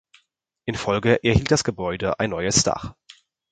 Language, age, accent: German, under 19, Deutschland Deutsch